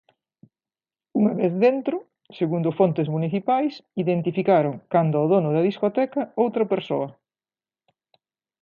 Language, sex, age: Galician, female, 60-69